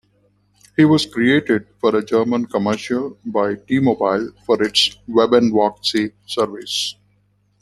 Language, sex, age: English, male, 30-39